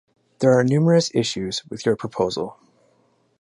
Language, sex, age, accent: English, male, 30-39, Canadian English